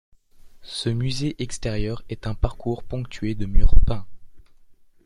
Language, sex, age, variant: French, male, under 19, Français de métropole